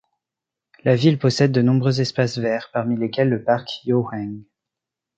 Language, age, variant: French, 19-29, Français de métropole